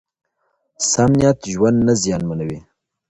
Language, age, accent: Pashto, 19-29, معیاري پښتو